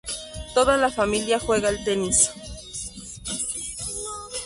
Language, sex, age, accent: Spanish, female, 30-39, México